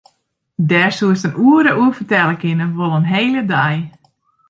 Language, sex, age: Western Frisian, female, 40-49